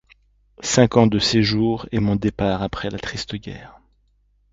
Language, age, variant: French, 40-49, Français de métropole